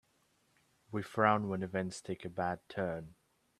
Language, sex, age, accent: English, male, 19-29, England English